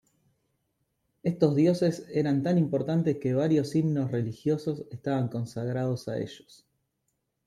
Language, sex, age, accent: Spanish, male, 30-39, Rioplatense: Argentina, Uruguay, este de Bolivia, Paraguay